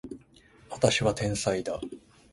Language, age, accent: Japanese, 30-39, 関西